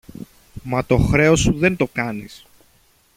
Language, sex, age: Greek, male, 30-39